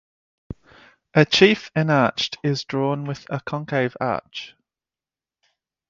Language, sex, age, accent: English, male, 30-39, Australian English